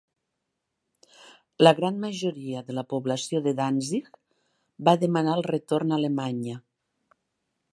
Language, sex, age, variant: Catalan, female, 60-69, Nord-Occidental